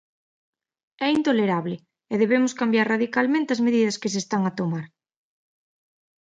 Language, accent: Galician, Atlántico (seseo e gheada)